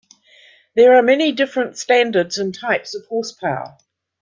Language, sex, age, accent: English, female, 60-69, New Zealand English